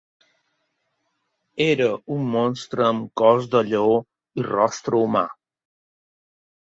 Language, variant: Catalan, Balear